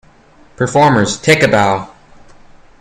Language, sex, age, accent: English, male, under 19, United States English